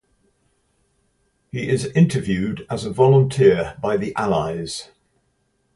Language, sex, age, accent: English, male, 60-69, England English